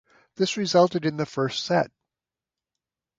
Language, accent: English, United States English